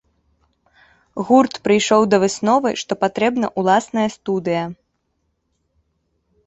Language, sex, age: Belarusian, female, 19-29